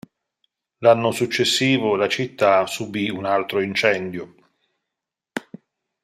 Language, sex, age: Italian, male, 40-49